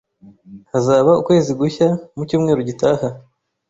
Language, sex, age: Kinyarwanda, male, 30-39